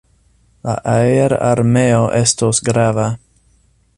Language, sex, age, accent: Esperanto, male, 30-39, Internacia